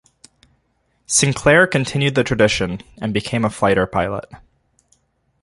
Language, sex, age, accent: English, male, 19-29, Canadian English